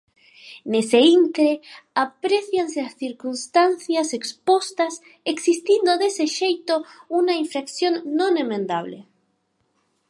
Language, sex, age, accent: Galician, female, 19-29, Normativo (estándar)